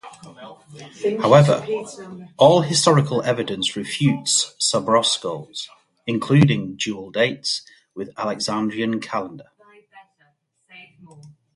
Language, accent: English, England English